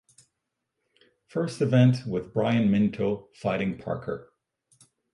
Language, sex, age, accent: English, male, 40-49, Irish English